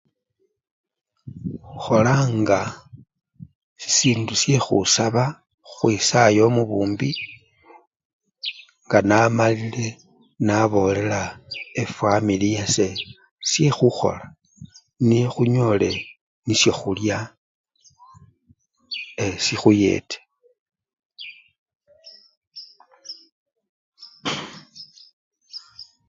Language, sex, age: Luyia, male, 40-49